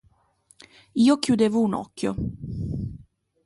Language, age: Italian, 19-29